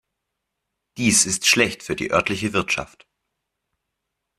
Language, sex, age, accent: German, male, under 19, Deutschland Deutsch